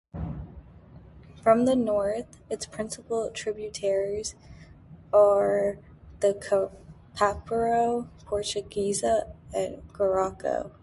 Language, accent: English, Canadian English